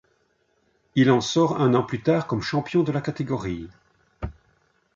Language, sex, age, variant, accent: French, male, 60-69, Français d'Europe, Français de Belgique